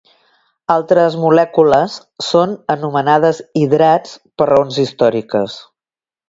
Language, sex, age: Catalan, female, 50-59